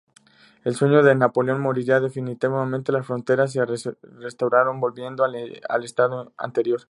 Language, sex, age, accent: Spanish, male, 19-29, México